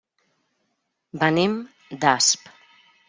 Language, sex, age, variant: Catalan, female, 40-49, Central